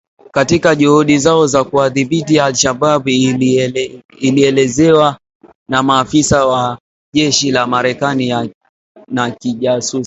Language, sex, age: Swahili, male, 19-29